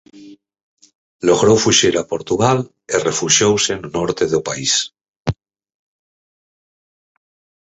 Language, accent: Galician, Central (gheada)